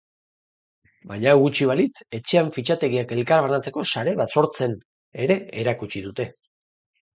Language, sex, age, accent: Basque, male, 40-49, Mendebalekoa (Araba, Bizkaia, Gipuzkoako mendebaleko herri batzuk)